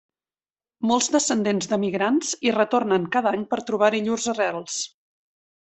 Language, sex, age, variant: Catalan, female, 40-49, Central